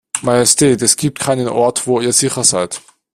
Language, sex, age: German, male, under 19